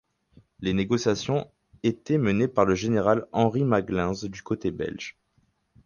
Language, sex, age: French, male, 19-29